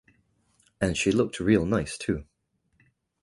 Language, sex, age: English, male, 30-39